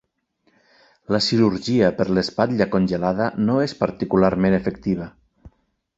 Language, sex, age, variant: Catalan, male, 40-49, Nord-Occidental